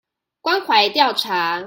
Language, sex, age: Chinese, female, 19-29